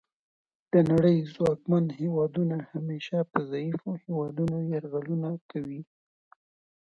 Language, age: Pashto, 19-29